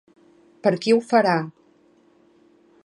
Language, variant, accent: Catalan, Central, central